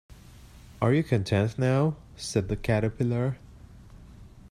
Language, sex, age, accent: English, male, 30-39, United States English